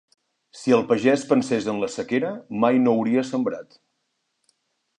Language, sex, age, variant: Catalan, male, 40-49, Nord-Occidental